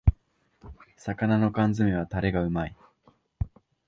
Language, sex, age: Japanese, male, 19-29